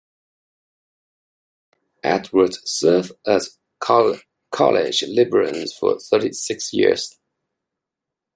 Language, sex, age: English, male, 40-49